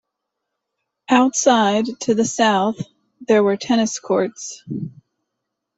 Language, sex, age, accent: English, female, 30-39, United States English